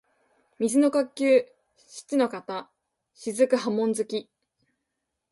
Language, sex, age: Japanese, female, 19-29